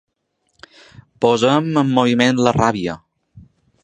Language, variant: Catalan, Balear